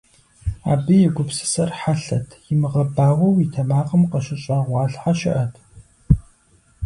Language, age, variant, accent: Kabardian, 19-29, Адыгэбзэ (Къэбэрдей, Кирил, псоми зэдай), Джылэхъстэней (Gilahsteney)